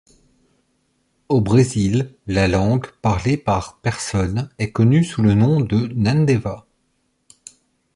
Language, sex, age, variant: French, male, 30-39, Français de métropole